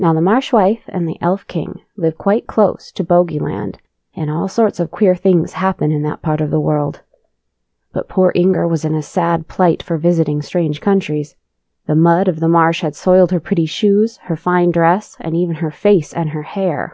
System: none